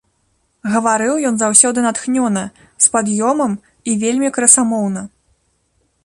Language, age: Belarusian, 19-29